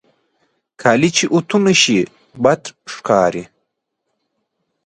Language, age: Pashto, 19-29